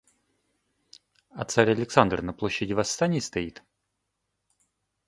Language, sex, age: Russian, male, 30-39